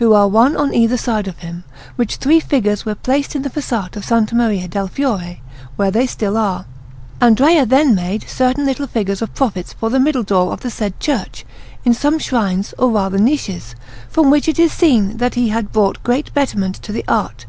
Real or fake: real